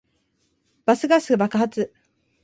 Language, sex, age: Japanese, female, 19-29